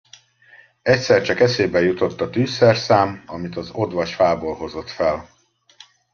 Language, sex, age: Hungarian, male, 50-59